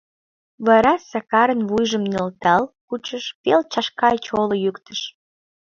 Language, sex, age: Mari, female, 19-29